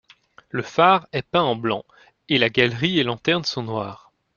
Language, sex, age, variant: French, male, 19-29, Français de métropole